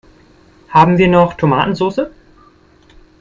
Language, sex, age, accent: German, male, 19-29, Deutschland Deutsch